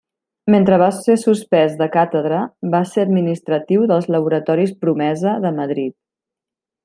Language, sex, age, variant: Catalan, female, 40-49, Central